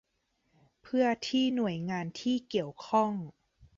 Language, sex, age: Thai, female, 30-39